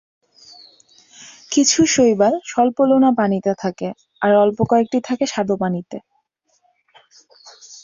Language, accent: Bengali, Native